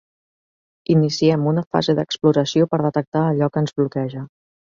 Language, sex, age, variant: Catalan, female, 40-49, Central